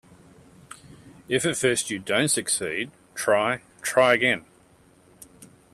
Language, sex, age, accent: English, male, 50-59, Australian English